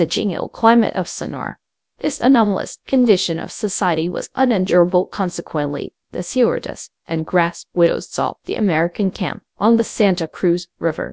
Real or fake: fake